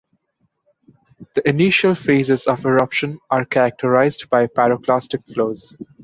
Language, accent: English, India and South Asia (India, Pakistan, Sri Lanka)